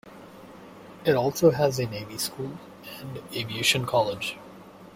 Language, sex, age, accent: English, male, 19-29, United States English